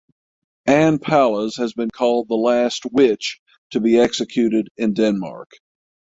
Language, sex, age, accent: English, male, 50-59, United States English; southern United States